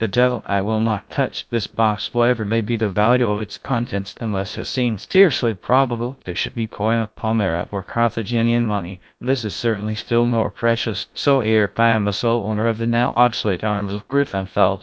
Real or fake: fake